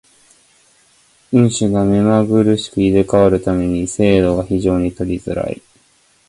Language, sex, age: Japanese, male, 19-29